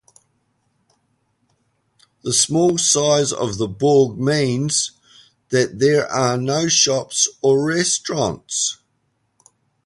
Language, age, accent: English, 50-59, New Zealand English